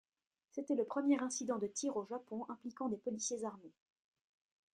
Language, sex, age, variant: French, female, 19-29, Français de métropole